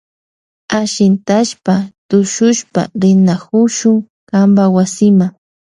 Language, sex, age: Loja Highland Quichua, female, 19-29